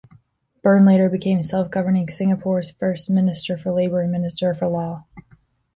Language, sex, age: English, female, 19-29